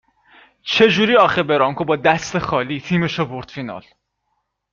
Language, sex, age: Persian, male, 19-29